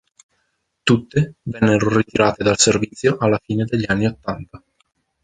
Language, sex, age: Italian, male, 19-29